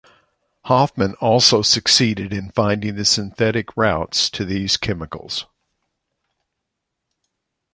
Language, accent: English, United States English